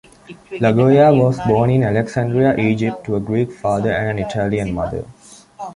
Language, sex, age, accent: English, male, under 19, England English